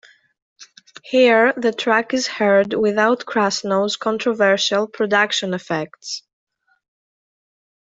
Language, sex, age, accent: English, female, 19-29, United States English